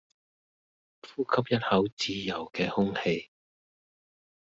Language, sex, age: Cantonese, male, 50-59